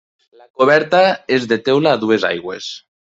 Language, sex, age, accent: Catalan, male, 19-29, valencià